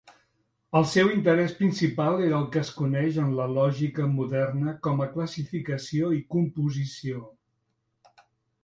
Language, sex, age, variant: Catalan, male, 70-79, Central